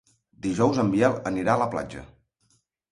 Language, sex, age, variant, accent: Catalan, male, 30-39, Central, gironí